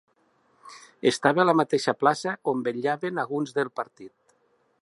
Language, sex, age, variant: Catalan, male, 60-69, Central